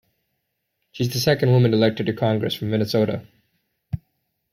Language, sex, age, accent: English, male, 19-29, Canadian English